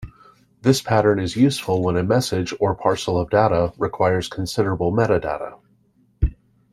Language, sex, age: English, male, 40-49